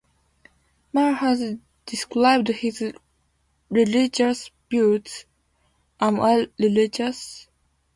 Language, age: English, 19-29